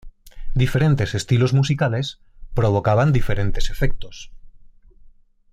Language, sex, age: Spanish, male, 40-49